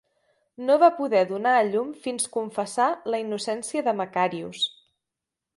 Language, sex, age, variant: Catalan, female, 19-29, Central